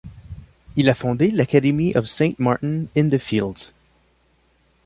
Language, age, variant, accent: French, 19-29, Français d'Amérique du Nord, Français du Canada